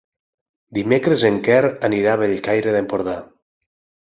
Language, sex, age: Catalan, male, 40-49